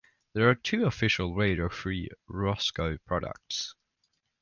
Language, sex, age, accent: English, male, under 19, England English